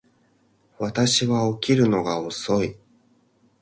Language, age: Japanese, 30-39